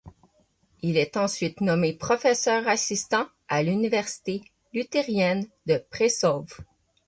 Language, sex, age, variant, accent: French, female, 30-39, Français d'Amérique du Nord, Français du Canada